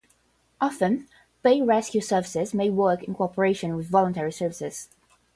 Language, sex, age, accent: English, female, 19-29, United States English; England English